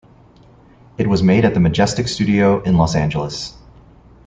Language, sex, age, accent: English, male, 30-39, United States English